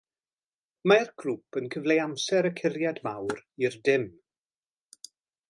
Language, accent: Welsh, Y Deyrnas Unedig Cymraeg